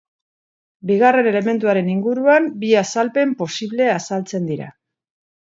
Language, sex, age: Basque, female, 50-59